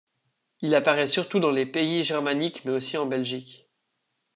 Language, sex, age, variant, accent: French, male, under 19, Français d'Europe, Français de Suisse